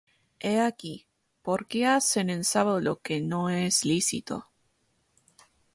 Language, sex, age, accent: Spanish, female, 19-29, Rioplatense: Argentina, Uruguay, este de Bolivia, Paraguay